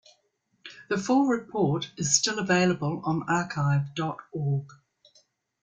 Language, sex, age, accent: English, female, 60-69, New Zealand English